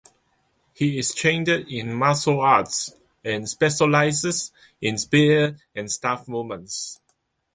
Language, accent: English, Hong Kong English